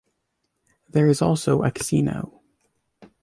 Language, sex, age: English, male, under 19